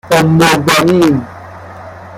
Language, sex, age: Persian, male, 30-39